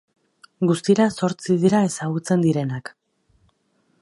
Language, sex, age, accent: Basque, female, 40-49, Erdialdekoa edo Nafarra (Gipuzkoa, Nafarroa)